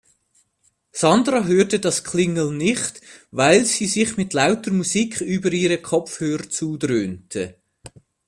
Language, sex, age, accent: German, male, 40-49, Schweizerdeutsch